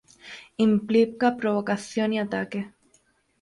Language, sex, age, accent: Spanish, female, 19-29, España: Islas Canarias